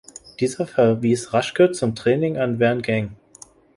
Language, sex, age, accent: German, male, 19-29, Deutschland Deutsch